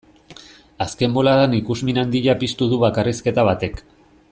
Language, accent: Basque, Erdialdekoa edo Nafarra (Gipuzkoa, Nafarroa)